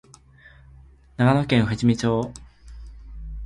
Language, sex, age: Japanese, male, under 19